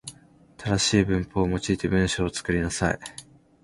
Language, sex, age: Japanese, male, 19-29